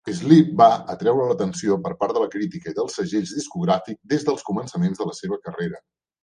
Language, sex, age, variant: Catalan, male, 60-69, Central